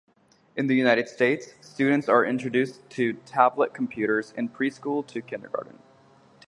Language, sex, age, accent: English, male, 19-29, United States English